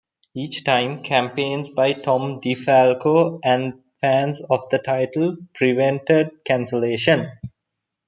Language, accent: English, India and South Asia (India, Pakistan, Sri Lanka)